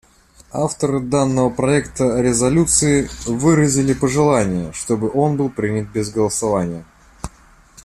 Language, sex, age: Russian, male, 40-49